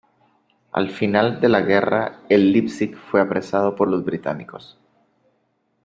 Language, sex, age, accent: Spanish, male, 19-29, América central